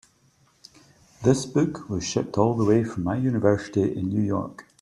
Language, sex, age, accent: English, male, 50-59, Scottish English